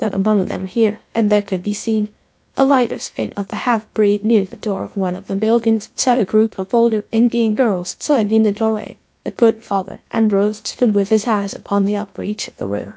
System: TTS, GlowTTS